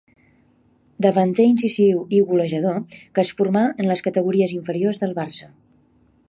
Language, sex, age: Catalan, female, 40-49